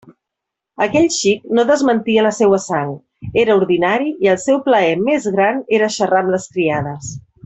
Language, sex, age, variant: Catalan, female, 40-49, Central